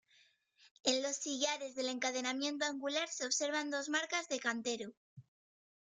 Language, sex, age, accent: Spanish, female, under 19, España: Norte peninsular (Asturias, Castilla y León, Cantabria, País Vasco, Navarra, Aragón, La Rioja, Guadalajara, Cuenca)